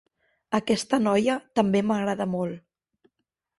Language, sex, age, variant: Catalan, female, 30-39, Central